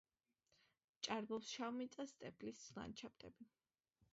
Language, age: Georgian, under 19